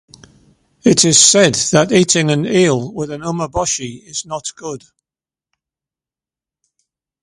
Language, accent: English, England English